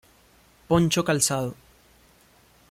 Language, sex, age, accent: Spanish, male, 30-39, Andino-Pacífico: Colombia, Perú, Ecuador, oeste de Bolivia y Venezuela andina